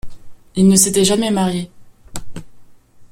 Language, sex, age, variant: French, male, 19-29, Français de métropole